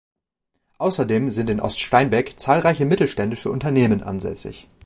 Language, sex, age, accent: German, male, 19-29, Deutschland Deutsch